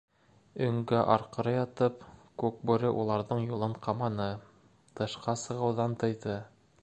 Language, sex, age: Bashkir, male, 30-39